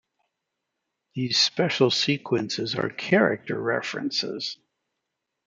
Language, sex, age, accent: English, male, 60-69, United States English